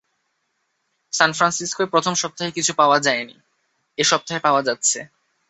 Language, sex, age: Bengali, male, 19-29